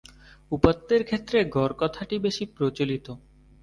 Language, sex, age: Bengali, male, 19-29